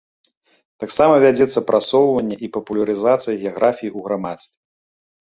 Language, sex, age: Belarusian, male, 40-49